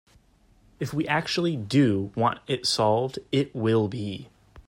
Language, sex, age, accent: English, male, 19-29, United States English